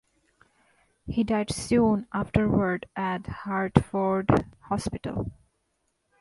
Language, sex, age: English, female, 19-29